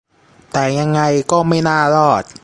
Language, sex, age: Thai, male, 19-29